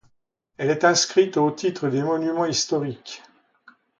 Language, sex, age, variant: French, male, 70-79, Français de métropole